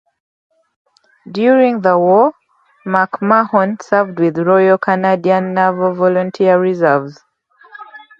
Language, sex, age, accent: English, female, 19-29, England English